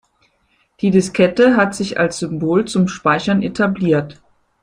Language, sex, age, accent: German, female, 50-59, Deutschland Deutsch